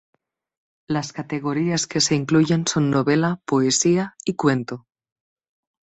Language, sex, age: Spanish, female, 30-39